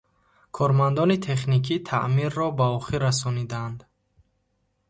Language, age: Tajik, 19-29